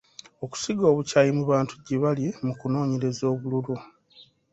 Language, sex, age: Ganda, male, 30-39